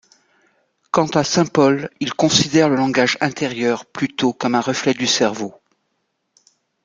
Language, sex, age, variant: French, female, 50-59, Français de métropole